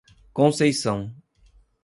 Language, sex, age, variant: Portuguese, male, 40-49, Portuguese (Brasil)